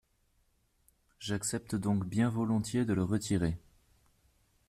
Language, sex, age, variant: French, male, 19-29, Français de métropole